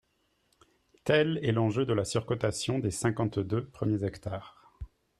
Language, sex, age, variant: French, male, 40-49, Français de métropole